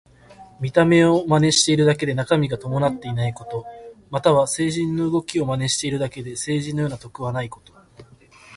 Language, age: Japanese, 19-29